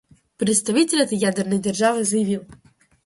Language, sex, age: Russian, female, under 19